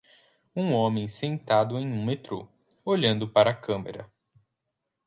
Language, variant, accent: Portuguese, Portuguese (Brasil), Paulista